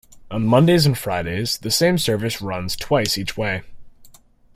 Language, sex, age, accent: English, male, under 19, United States English